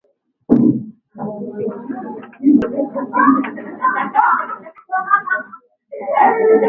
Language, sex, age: Swahili, female, 19-29